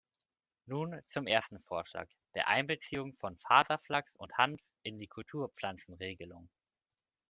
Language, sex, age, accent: German, male, 19-29, Deutschland Deutsch